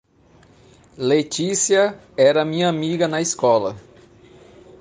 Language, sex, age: Portuguese, male, 40-49